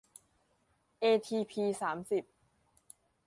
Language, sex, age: Thai, male, under 19